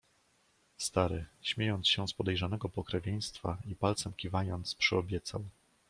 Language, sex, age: Polish, male, 40-49